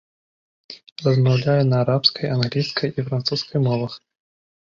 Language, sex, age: Belarusian, male, 19-29